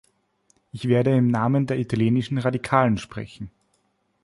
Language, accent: German, Österreichisches Deutsch